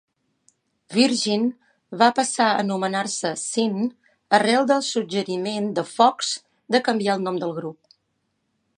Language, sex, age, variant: Catalan, female, 50-59, Balear